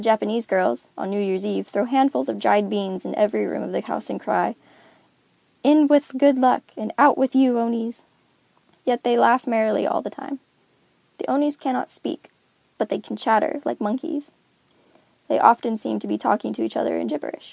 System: none